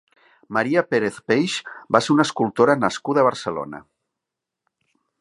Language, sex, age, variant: Catalan, male, 40-49, Nord-Occidental